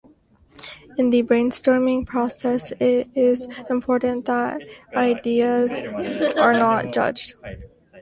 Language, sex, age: English, female, 19-29